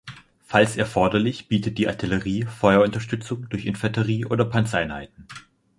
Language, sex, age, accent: German, male, 19-29, Deutschland Deutsch